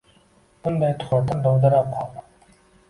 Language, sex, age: Uzbek, male, 19-29